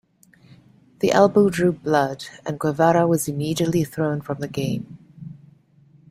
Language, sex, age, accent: English, female, 50-59, Canadian English